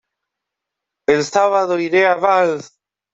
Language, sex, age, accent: Spanish, male, 19-29, Rioplatense: Argentina, Uruguay, este de Bolivia, Paraguay